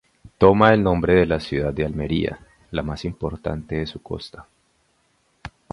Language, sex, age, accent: Spanish, male, 30-39, Andino-Pacífico: Colombia, Perú, Ecuador, oeste de Bolivia y Venezuela andina